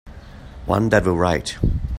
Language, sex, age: English, male, 19-29